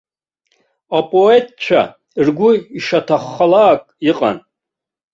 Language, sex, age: Abkhazian, male, 60-69